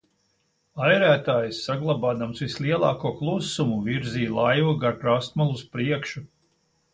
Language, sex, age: Latvian, male, 70-79